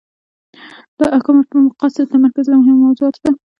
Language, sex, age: Pashto, female, under 19